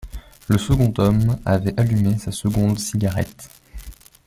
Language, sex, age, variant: French, male, 19-29, Français de métropole